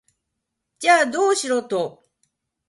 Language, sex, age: Japanese, female, 50-59